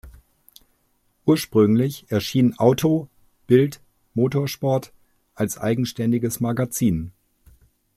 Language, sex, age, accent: German, male, 50-59, Deutschland Deutsch